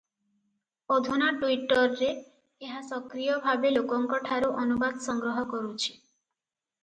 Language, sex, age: Odia, female, 19-29